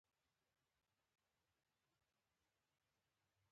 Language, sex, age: Pashto, female, 30-39